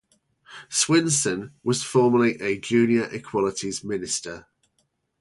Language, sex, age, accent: English, male, 40-49, England English